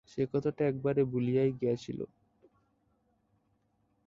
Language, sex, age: Bengali, male, under 19